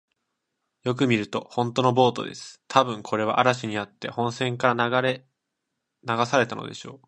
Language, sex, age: Japanese, male, 19-29